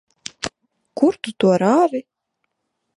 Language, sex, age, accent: Latvian, female, 19-29, Dzimtā valoda